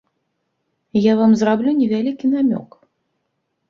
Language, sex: Belarusian, female